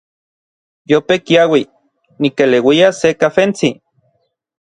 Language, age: Orizaba Nahuatl, 30-39